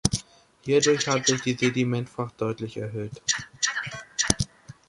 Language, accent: German, Deutschland Deutsch